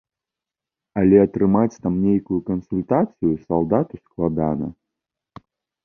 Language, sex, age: Belarusian, male, 30-39